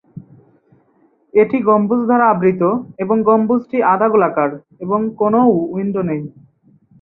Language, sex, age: Bengali, male, 19-29